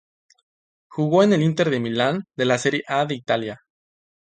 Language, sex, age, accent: Spanish, male, 19-29, México